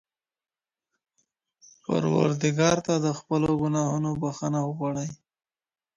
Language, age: Pashto, 19-29